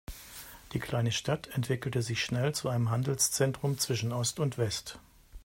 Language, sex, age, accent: German, male, 50-59, Deutschland Deutsch